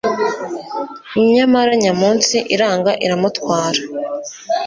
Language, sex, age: Kinyarwanda, female, 19-29